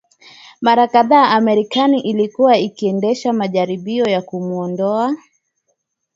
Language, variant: Swahili, Kiswahili cha Bara ya Kenya